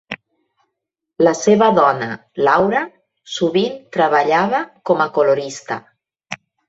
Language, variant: Catalan, Nord-Occidental